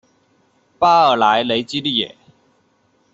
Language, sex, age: Chinese, male, 30-39